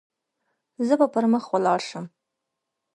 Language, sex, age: Pashto, female, 19-29